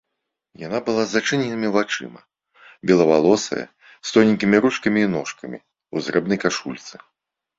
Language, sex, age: Belarusian, male, 40-49